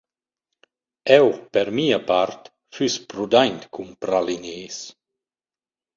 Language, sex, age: Romansh, male, 40-49